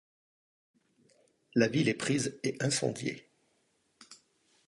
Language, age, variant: French, 40-49, Français de métropole